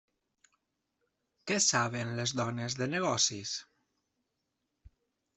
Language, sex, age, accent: Catalan, male, 30-39, valencià